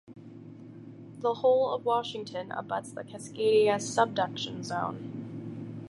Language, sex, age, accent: English, male, 19-29, United States English